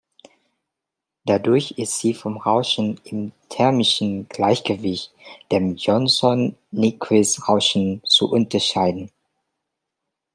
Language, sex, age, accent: German, male, 30-39, Deutschland Deutsch